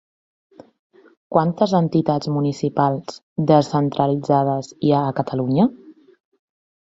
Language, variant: Catalan, Central